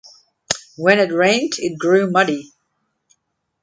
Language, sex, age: English, female, 50-59